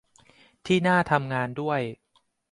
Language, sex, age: Thai, male, 30-39